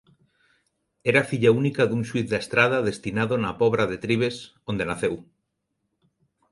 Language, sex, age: Galician, male, 40-49